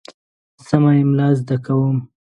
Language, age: Pashto, 30-39